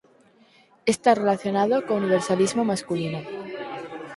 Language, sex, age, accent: Galician, female, under 19, Normativo (estándar)